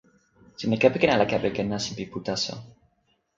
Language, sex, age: Toki Pona, male, 19-29